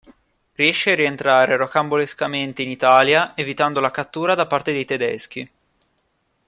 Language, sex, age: Italian, male, 19-29